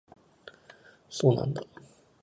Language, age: Japanese, 19-29